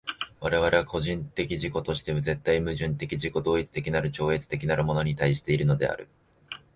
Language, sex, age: Japanese, male, 19-29